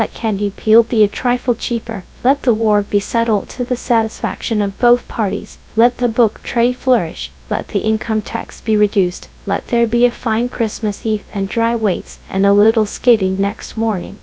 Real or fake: fake